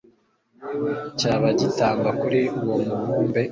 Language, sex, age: Kinyarwanda, male, 19-29